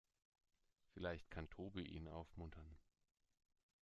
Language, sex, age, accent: German, male, 30-39, Deutschland Deutsch